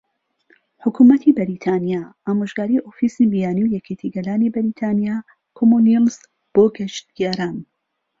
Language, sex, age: Central Kurdish, female, 30-39